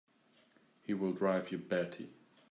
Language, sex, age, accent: English, male, 30-39, England English